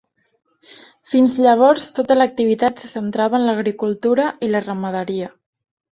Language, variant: Catalan, Balear